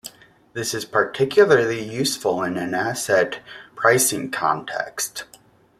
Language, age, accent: English, 19-29, United States English